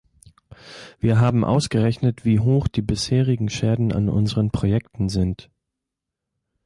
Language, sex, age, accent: German, male, 30-39, Deutschland Deutsch